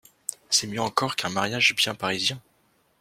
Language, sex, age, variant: French, male, under 19, Français de métropole